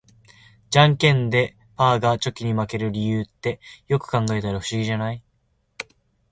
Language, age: Japanese, 19-29